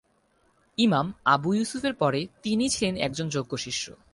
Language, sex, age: Bengali, male, 19-29